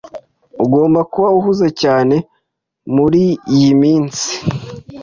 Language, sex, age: Kinyarwanda, male, 19-29